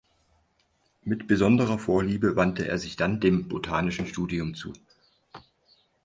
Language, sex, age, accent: German, male, 30-39, Deutschland Deutsch